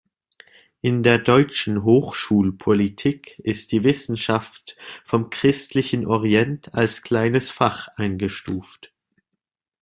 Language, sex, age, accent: German, male, under 19, Schweizerdeutsch